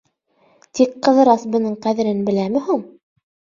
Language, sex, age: Bashkir, female, 30-39